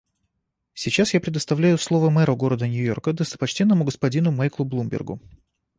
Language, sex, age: Russian, male, 30-39